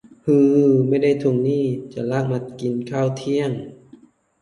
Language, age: Thai, 19-29